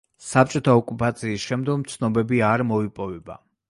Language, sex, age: Georgian, male, 40-49